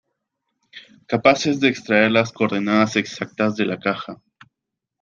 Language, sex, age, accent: Spanish, male, 19-29, Andino-Pacífico: Colombia, Perú, Ecuador, oeste de Bolivia y Venezuela andina